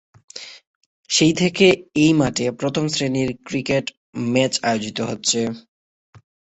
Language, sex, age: Bengali, male, 19-29